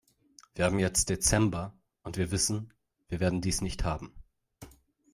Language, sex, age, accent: German, male, 30-39, Deutschland Deutsch